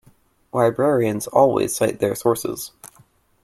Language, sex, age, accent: English, male, 19-29, United States English